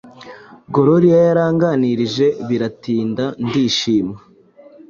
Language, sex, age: Kinyarwanda, male, 19-29